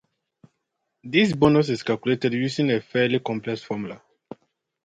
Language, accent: English, England English